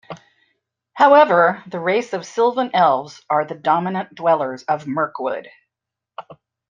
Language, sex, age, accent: English, female, 60-69, United States English